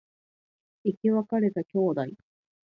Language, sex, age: Japanese, female, 30-39